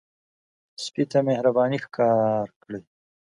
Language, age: Pashto, 19-29